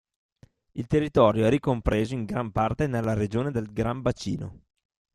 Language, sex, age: Italian, male, 30-39